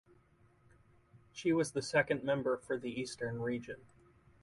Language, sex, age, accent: English, male, 30-39, United States English